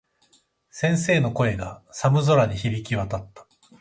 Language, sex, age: Japanese, male, 30-39